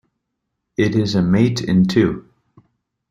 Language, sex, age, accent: English, male, 30-39, United States English